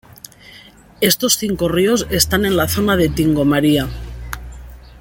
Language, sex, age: Spanish, female, 50-59